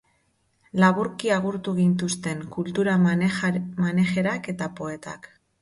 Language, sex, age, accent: Basque, female, 30-39, Mendebalekoa (Araba, Bizkaia, Gipuzkoako mendebaleko herri batzuk)